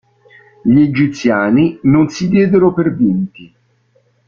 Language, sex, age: Italian, male, 50-59